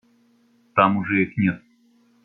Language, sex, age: Russian, male, 30-39